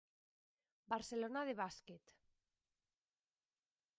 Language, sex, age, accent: Catalan, female, 19-29, valencià